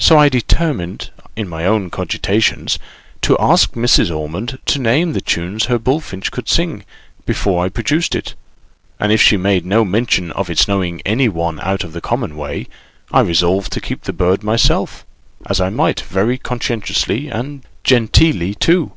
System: none